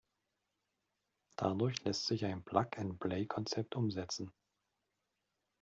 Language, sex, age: German, male, 50-59